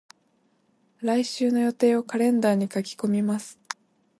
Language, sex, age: Japanese, female, 19-29